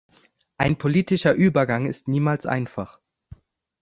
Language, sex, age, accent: German, male, under 19, Deutschland Deutsch